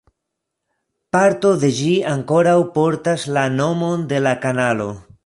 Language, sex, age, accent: Esperanto, male, 40-49, Internacia